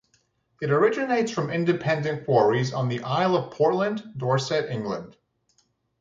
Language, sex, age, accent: English, male, 19-29, United States English